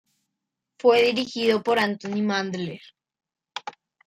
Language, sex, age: Spanish, male, under 19